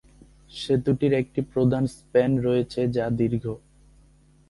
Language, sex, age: Bengali, male, 19-29